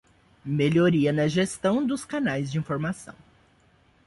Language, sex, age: Portuguese, male, 19-29